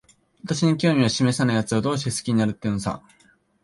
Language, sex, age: Japanese, male, 19-29